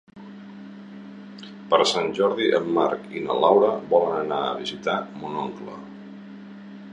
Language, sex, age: Catalan, male, 40-49